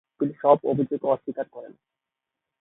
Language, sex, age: Bengali, male, 19-29